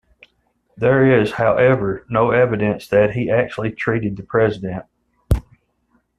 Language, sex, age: English, male, 40-49